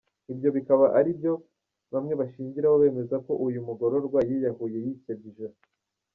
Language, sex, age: Kinyarwanda, male, 19-29